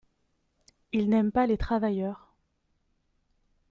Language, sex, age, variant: French, female, 19-29, Français de métropole